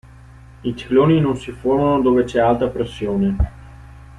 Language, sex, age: Italian, male, 19-29